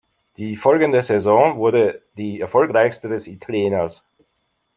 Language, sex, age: German, male, 50-59